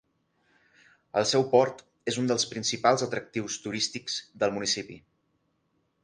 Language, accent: Catalan, central; septentrional